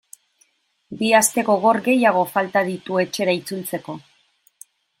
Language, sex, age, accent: Basque, female, 40-49, Mendebalekoa (Araba, Bizkaia, Gipuzkoako mendebaleko herri batzuk)